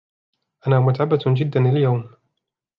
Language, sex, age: Arabic, male, 19-29